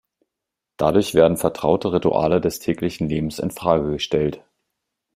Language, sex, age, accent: German, male, 30-39, Deutschland Deutsch